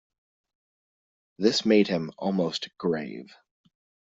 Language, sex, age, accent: English, male, 30-39, United States English